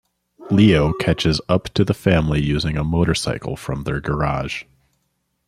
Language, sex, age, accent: English, male, 30-39, United States English